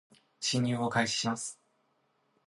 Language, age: Japanese, 19-29